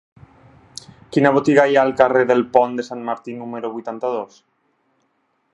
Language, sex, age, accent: Catalan, male, 30-39, Tortosí